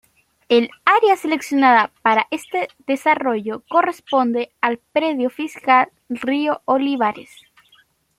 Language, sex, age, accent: Spanish, female, 19-29, Chileno: Chile, Cuyo